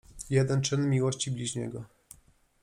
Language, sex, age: Polish, male, 40-49